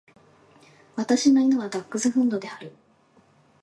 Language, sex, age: Japanese, female, 19-29